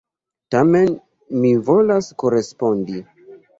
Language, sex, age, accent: Esperanto, male, 30-39, Internacia